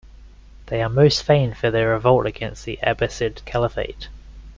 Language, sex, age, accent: English, male, 19-29, Australian English